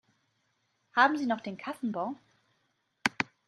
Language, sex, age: German, female, 30-39